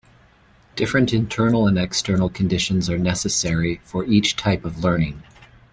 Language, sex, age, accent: English, male, 50-59, Canadian English